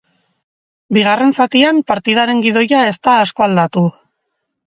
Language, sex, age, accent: Basque, female, 40-49, Erdialdekoa edo Nafarra (Gipuzkoa, Nafarroa)